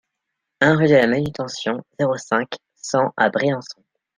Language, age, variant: French, 19-29, Français de métropole